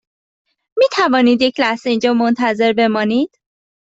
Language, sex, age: Persian, female, 30-39